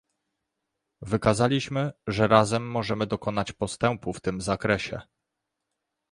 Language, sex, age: Polish, male, 30-39